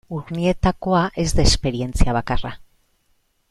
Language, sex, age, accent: Basque, female, 40-49, Mendebalekoa (Araba, Bizkaia, Gipuzkoako mendebaleko herri batzuk)